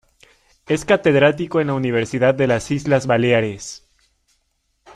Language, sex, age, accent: Spanish, male, 19-29, México